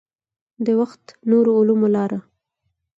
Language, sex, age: Pashto, female, 19-29